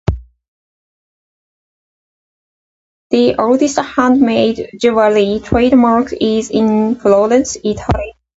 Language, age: English, 40-49